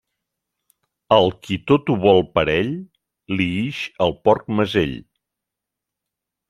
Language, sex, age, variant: Catalan, male, 60-69, Central